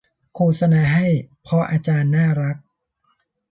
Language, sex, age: Thai, male, 40-49